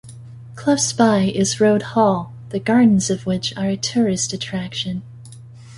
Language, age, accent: English, 19-29, United States English